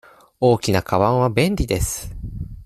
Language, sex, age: Japanese, male, 19-29